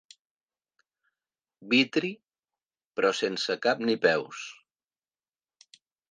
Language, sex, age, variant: Catalan, male, 50-59, Central